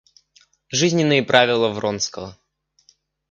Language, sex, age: Russian, male, 19-29